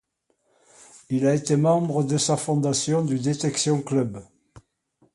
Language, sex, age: French, male, 70-79